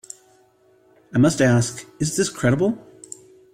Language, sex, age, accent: English, male, 30-39, United States English